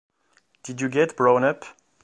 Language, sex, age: English, male, 50-59